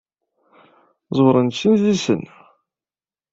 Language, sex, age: Kabyle, male, 19-29